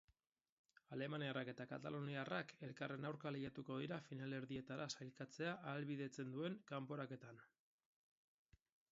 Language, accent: Basque, Erdialdekoa edo Nafarra (Gipuzkoa, Nafarroa)